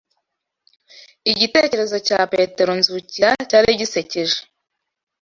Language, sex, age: Kinyarwanda, female, 19-29